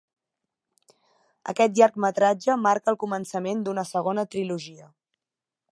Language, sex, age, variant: Catalan, female, 19-29, Central